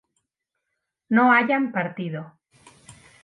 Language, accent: Spanish, España: Centro-Sur peninsular (Madrid, Toledo, Castilla-La Mancha)